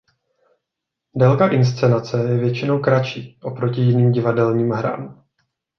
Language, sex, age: Czech, male, 40-49